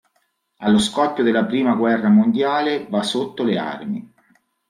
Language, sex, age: Italian, male, 40-49